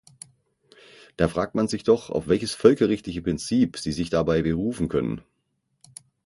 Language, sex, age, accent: German, male, 40-49, Deutschland Deutsch; Österreichisches Deutsch